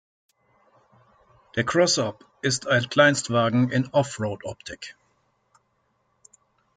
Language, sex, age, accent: German, male, 30-39, Deutschland Deutsch